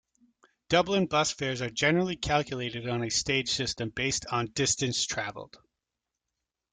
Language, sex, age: English, male, 30-39